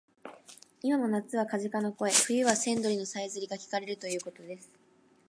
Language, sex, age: Japanese, female, 19-29